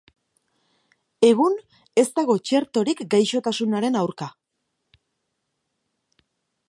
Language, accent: Basque, Erdialdekoa edo Nafarra (Gipuzkoa, Nafarroa)